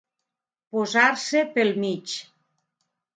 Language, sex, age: Catalan, female, 50-59